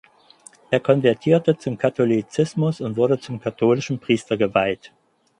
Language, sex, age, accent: German, male, 50-59, Deutschland Deutsch